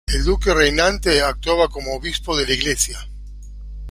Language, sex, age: Spanish, male, 50-59